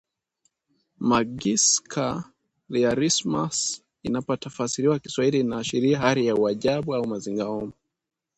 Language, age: Swahili, 19-29